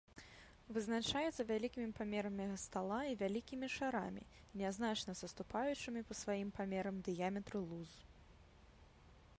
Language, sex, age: Belarusian, female, 19-29